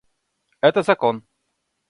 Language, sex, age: Russian, male, 30-39